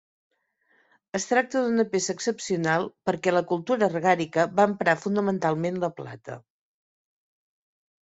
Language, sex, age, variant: Catalan, female, 50-59, Central